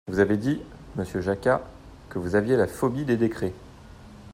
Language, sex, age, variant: French, male, 30-39, Français de métropole